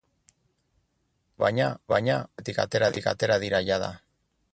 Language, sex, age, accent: Basque, male, 40-49, Erdialdekoa edo Nafarra (Gipuzkoa, Nafarroa)